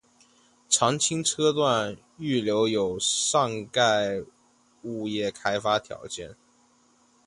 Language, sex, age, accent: Chinese, male, 19-29, 出生地：福建省